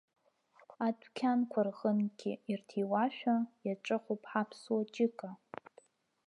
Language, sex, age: Abkhazian, female, under 19